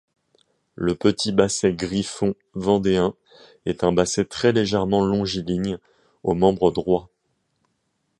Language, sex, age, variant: French, male, 30-39, Français de métropole